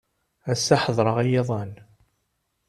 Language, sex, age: Kabyle, male, 30-39